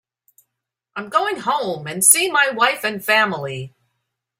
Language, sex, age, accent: English, male, 50-59, United States English